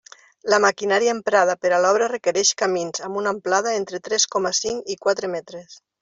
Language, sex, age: Catalan, female, 50-59